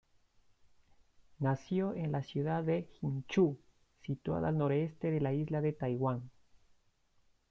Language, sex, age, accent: Spanish, male, 19-29, Andino-Pacífico: Colombia, Perú, Ecuador, oeste de Bolivia y Venezuela andina